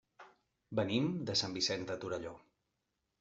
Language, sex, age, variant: Catalan, male, 30-39, Central